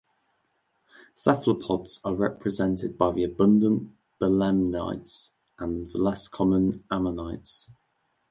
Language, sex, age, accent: English, male, 19-29, England English